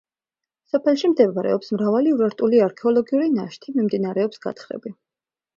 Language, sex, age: Georgian, female, 30-39